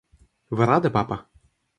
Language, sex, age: Russian, male, 19-29